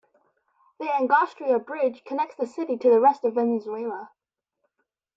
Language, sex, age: English, female, 19-29